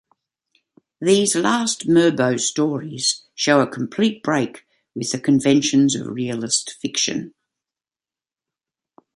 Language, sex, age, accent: English, female, 80-89, Australian English